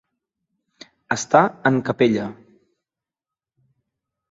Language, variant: Catalan, Central